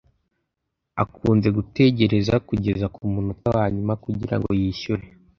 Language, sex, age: Kinyarwanda, male, under 19